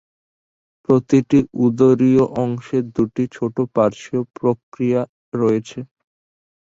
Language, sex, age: Bengali, male, 19-29